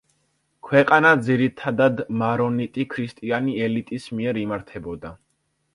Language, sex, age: Georgian, male, under 19